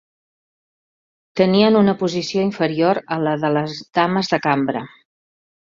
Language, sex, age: Catalan, female, 60-69